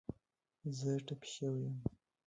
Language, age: Pashto, 19-29